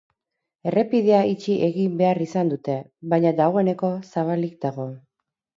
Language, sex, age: Basque, female, 30-39